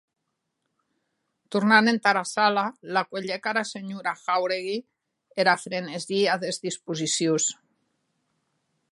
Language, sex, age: Occitan, female, 50-59